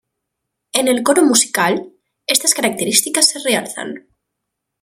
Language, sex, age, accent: Spanish, female, 19-29, España: Norte peninsular (Asturias, Castilla y León, Cantabria, País Vasco, Navarra, Aragón, La Rioja, Guadalajara, Cuenca)